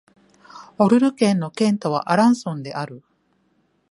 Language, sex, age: Japanese, female, 40-49